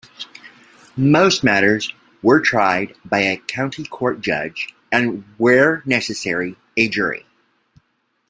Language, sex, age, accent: English, male, 50-59, United States English